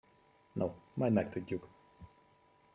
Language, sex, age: Hungarian, male, 19-29